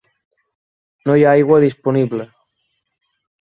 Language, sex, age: Catalan, male, 19-29